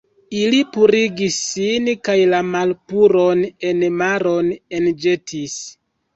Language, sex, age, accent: Esperanto, male, 30-39, Internacia